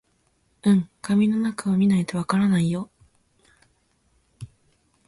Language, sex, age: Japanese, female, 19-29